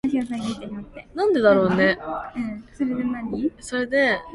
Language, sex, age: Korean, female, 19-29